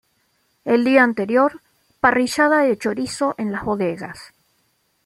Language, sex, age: Spanish, female, 40-49